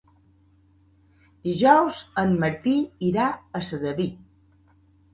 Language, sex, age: Catalan, female, 60-69